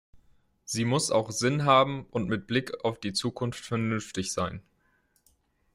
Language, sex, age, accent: German, male, 19-29, Deutschland Deutsch